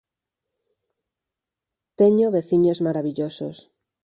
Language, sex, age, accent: Galician, female, 40-49, Normativo (estándar)